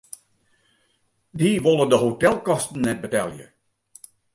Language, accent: Western Frisian, Klaaifrysk